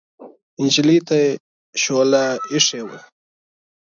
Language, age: Pashto, 19-29